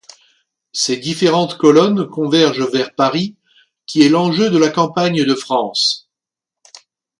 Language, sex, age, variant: French, male, 50-59, Français de métropole